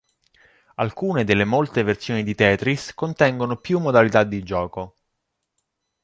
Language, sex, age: Italian, male, 30-39